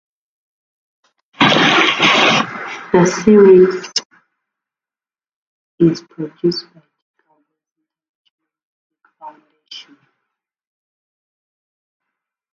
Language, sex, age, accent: English, female, 30-39, England English